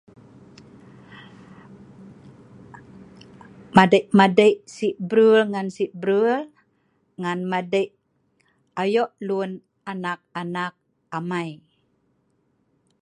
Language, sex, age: Sa'ban, female, 50-59